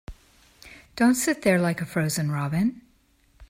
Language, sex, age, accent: English, female, 60-69, United States English